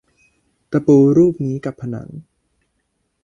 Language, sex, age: Thai, male, 19-29